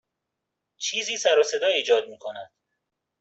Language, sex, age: Persian, male, 30-39